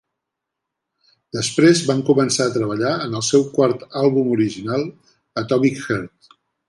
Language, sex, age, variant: Catalan, male, 60-69, Central